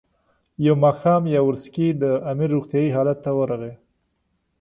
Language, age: Pashto, 30-39